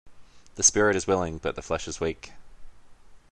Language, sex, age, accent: English, male, 30-39, Australian English